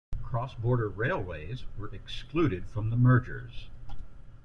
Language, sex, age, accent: English, male, 50-59, United States English